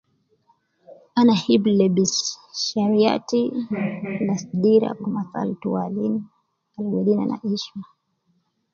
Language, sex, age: Nubi, female, 30-39